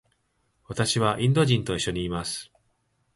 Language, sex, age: Japanese, male, 19-29